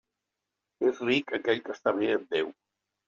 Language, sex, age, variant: Catalan, male, 70-79, Septentrional